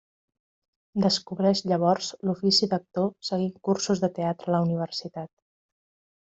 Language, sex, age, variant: Catalan, female, 40-49, Central